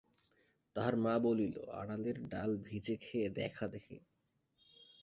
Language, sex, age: Bengali, male, 19-29